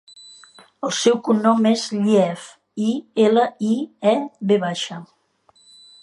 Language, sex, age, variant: Catalan, female, 60-69, Central